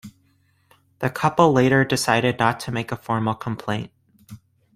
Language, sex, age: English, male, under 19